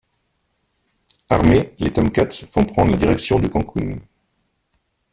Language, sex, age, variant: French, male, 50-59, Français de métropole